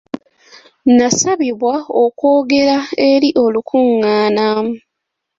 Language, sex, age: Ganda, female, 19-29